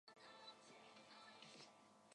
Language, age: English, under 19